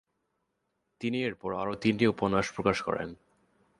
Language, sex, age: Bengali, male, under 19